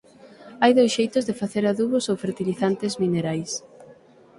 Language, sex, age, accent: Galician, female, 19-29, Atlántico (seseo e gheada); Normativo (estándar)